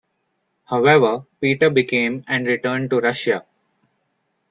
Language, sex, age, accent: English, male, 19-29, India and South Asia (India, Pakistan, Sri Lanka)